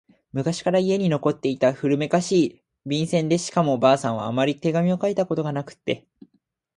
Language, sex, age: Japanese, male, 19-29